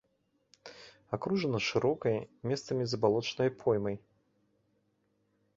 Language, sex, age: Belarusian, male, 30-39